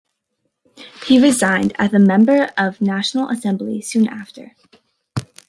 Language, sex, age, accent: English, female, under 19, United States English